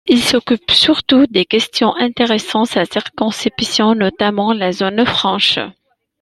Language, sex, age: French, female, 19-29